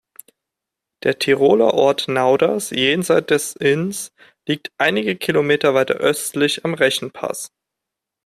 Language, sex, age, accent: German, male, 30-39, Deutschland Deutsch